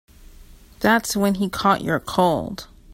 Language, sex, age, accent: English, female, 19-29, United States English